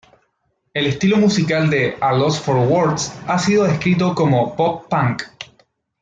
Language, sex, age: Spanish, male, 30-39